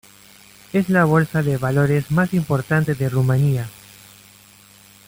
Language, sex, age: Spanish, male, 19-29